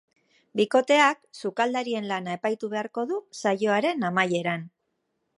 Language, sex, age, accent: Basque, female, 40-49, Mendebalekoa (Araba, Bizkaia, Gipuzkoako mendebaleko herri batzuk)